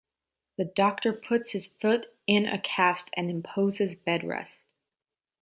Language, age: English, under 19